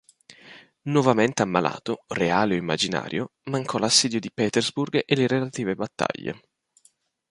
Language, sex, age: Italian, male, 19-29